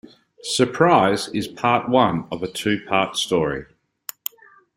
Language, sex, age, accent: English, male, 40-49, Australian English